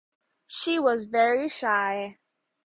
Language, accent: English, United States English